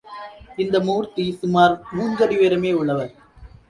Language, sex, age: Tamil, male, 19-29